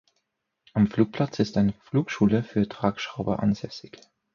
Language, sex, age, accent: German, male, 30-39, Österreichisches Deutsch